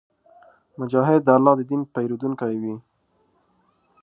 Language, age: Pashto, 19-29